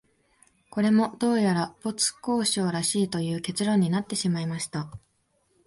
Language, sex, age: Japanese, female, 19-29